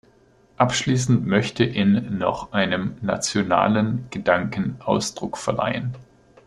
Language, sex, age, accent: German, male, 40-49, Deutschland Deutsch